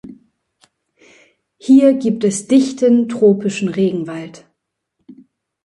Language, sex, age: German, female, 19-29